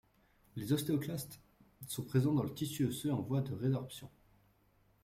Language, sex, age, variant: French, male, 19-29, Français de métropole